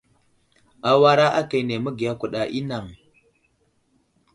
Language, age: Wuzlam, 19-29